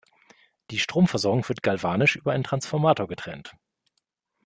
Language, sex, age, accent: German, male, 40-49, Deutschland Deutsch